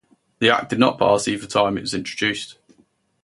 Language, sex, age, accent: English, male, 19-29, England English